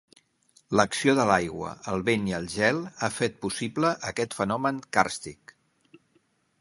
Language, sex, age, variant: Catalan, male, 50-59, Central